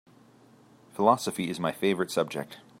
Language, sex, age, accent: English, male, 30-39, Canadian English